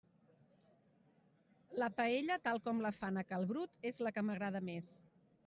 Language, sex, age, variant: Catalan, female, 50-59, Central